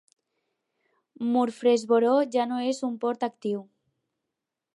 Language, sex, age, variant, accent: Catalan, female, under 19, Alacantí, aprenent (recent, des del castellà)